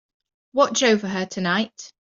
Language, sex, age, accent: English, female, 30-39, England English